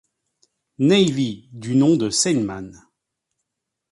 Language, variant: French, Français de métropole